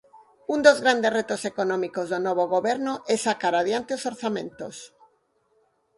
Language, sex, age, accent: Galician, female, 50-59, Normativo (estándar)